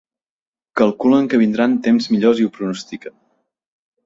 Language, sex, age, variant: Catalan, male, 30-39, Central